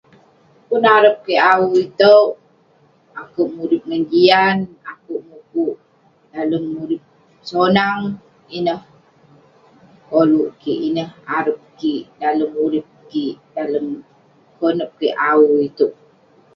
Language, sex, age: Western Penan, female, 30-39